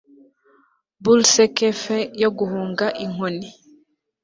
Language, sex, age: Kinyarwanda, female, 19-29